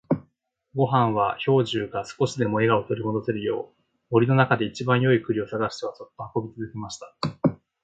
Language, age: Japanese, 19-29